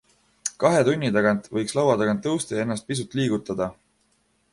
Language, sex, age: Estonian, male, 19-29